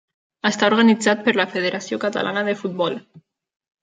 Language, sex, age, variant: Catalan, female, 19-29, Nord-Occidental